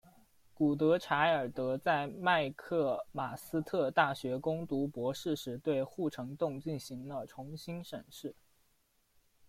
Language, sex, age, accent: Chinese, male, 19-29, 出生地：四川省